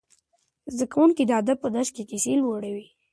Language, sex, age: Pashto, male, 19-29